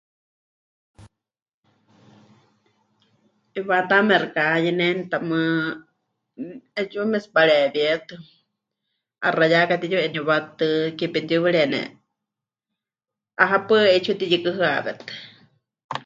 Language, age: Huichol, 30-39